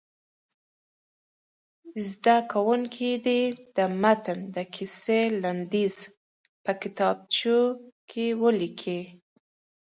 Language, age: Pashto, 19-29